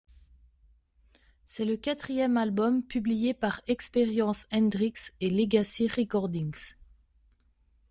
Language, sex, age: French, female, 30-39